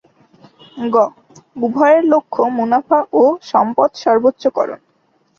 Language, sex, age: Bengali, female, under 19